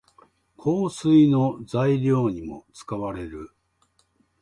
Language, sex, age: Japanese, male, 50-59